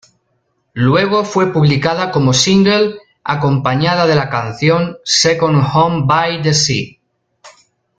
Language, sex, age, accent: Spanish, male, 40-49, España: Centro-Sur peninsular (Madrid, Toledo, Castilla-La Mancha)